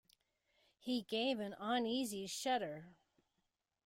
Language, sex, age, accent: English, female, 60-69, United States English